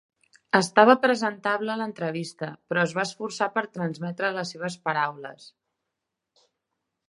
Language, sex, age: Catalan, female, 30-39